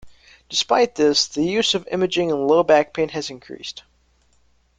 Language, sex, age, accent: English, male, under 19, United States English